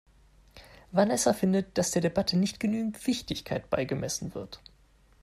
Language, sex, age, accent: German, male, 19-29, Deutschland Deutsch